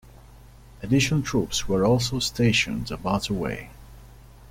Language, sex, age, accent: English, male, 30-39, England English